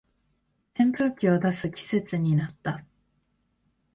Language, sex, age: Japanese, female, 19-29